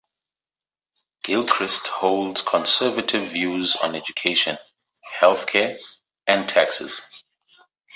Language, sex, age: English, male, 30-39